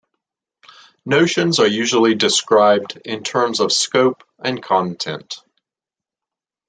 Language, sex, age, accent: English, male, 50-59, United States English